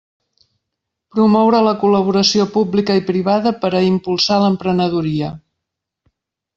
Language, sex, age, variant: Catalan, female, 50-59, Central